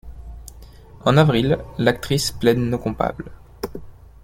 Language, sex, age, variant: French, male, 19-29, Français de métropole